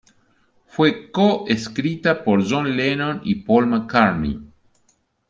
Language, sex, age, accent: Spanish, male, 50-59, Rioplatense: Argentina, Uruguay, este de Bolivia, Paraguay